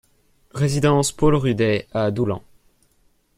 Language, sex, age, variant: French, male, 19-29, Français de métropole